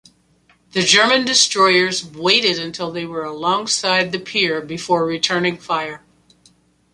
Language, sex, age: English, female, 70-79